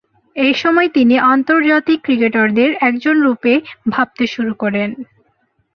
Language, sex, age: Bengali, female, 19-29